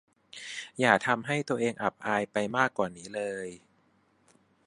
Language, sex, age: Thai, male, 30-39